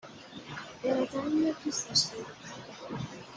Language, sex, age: Persian, female, 19-29